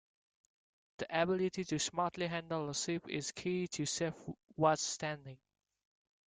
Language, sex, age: English, male, 19-29